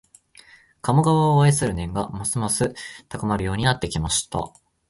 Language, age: Japanese, 19-29